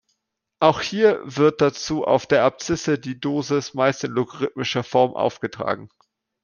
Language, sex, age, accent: German, male, 19-29, Deutschland Deutsch